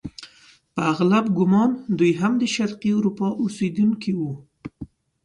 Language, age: Pashto, 19-29